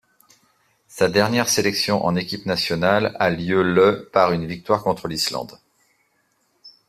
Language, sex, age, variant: French, male, 40-49, Français de métropole